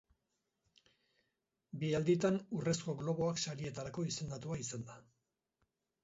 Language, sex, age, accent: Basque, male, 50-59, Erdialdekoa edo Nafarra (Gipuzkoa, Nafarroa)